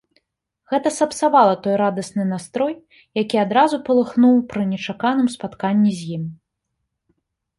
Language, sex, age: Belarusian, female, 30-39